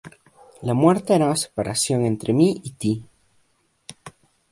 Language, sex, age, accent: Spanish, male, under 19, Andino-Pacífico: Colombia, Perú, Ecuador, oeste de Bolivia y Venezuela andina